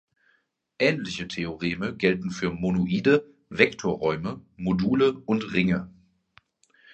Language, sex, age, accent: German, male, 30-39, Deutschland Deutsch